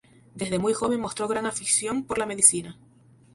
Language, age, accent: Spanish, 19-29, España: Islas Canarias